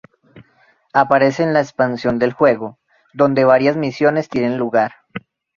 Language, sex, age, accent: Spanish, male, 19-29, Andino-Pacífico: Colombia, Perú, Ecuador, oeste de Bolivia y Venezuela andina